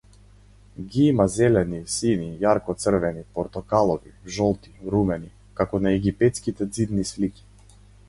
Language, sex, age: Macedonian, male, 19-29